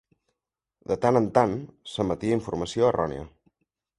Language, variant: Catalan, Central